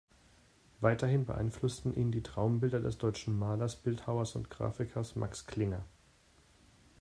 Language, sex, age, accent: German, male, 30-39, Deutschland Deutsch